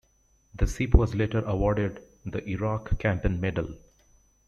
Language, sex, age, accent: English, male, 40-49, United States English